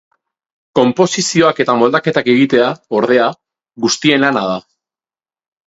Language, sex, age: Basque, male, 30-39